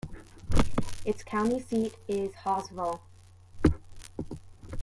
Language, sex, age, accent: English, female, 30-39, United States English